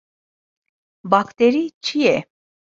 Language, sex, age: Kurdish, female, 30-39